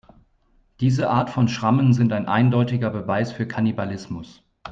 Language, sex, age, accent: German, male, 30-39, Deutschland Deutsch